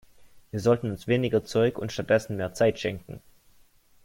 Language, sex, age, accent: German, male, 19-29, Deutschland Deutsch